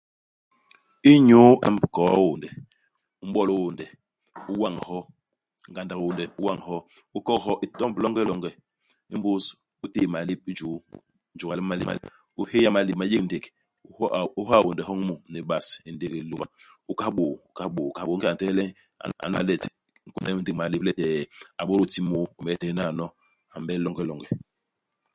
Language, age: Basaa, 40-49